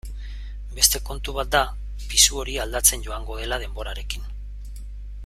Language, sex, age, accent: Basque, male, 40-49, Mendebalekoa (Araba, Bizkaia, Gipuzkoako mendebaleko herri batzuk)